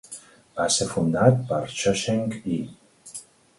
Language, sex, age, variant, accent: Catalan, male, 40-49, Central, tarragoní